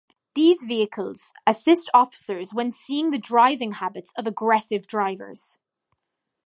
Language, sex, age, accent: English, female, under 19, Irish English